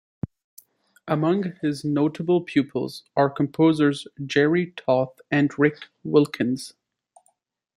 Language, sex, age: English, male, 19-29